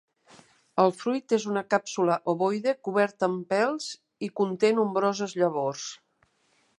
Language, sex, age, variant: Catalan, female, 50-59, Central